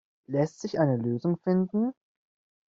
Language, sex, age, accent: German, male, 19-29, Deutschland Deutsch